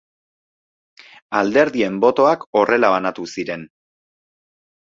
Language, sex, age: Basque, male, 19-29